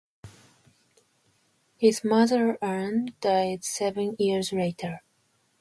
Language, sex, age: English, female, 19-29